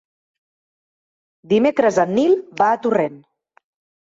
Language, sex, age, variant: Catalan, female, 30-39, Central